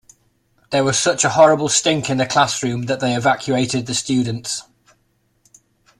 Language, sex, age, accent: English, male, 40-49, England English